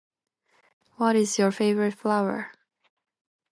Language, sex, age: English, female, under 19